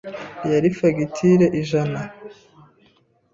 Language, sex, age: Kinyarwanda, female, 30-39